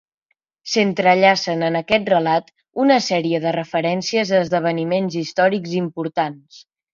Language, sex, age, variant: Catalan, male, under 19, Central